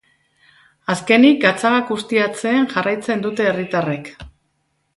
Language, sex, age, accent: Basque, female, 50-59, Mendebalekoa (Araba, Bizkaia, Gipuzkoako mendebaleko herri batzuk)